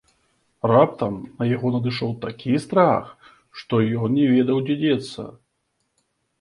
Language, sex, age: Belarusian, male, 30-39